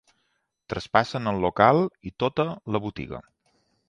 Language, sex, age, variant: Catalan, male, 40-49, Balear